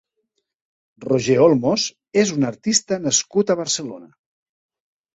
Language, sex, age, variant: Catalan, male, 40-49, Central